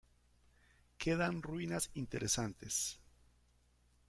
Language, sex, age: Spanish, male, 50-59